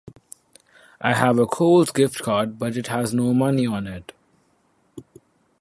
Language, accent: English, India and South Asia (India, Pakistan, Sri Lanka)